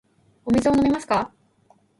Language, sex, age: Japanese, female, 19-29